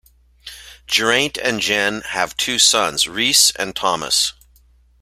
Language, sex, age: English, male, 50-59